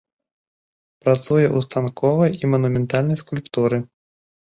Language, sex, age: Belarusian, male, 19-29